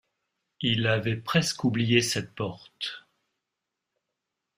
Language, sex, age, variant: French, male, 50-59, Français de métropole